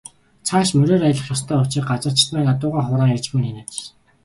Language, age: Mongolian, 19-29